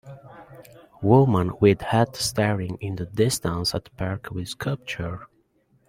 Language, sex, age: English, male, 30-39